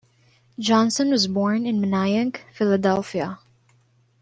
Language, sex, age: English, female, 19-29